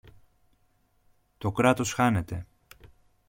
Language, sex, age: Greek, male, 30-39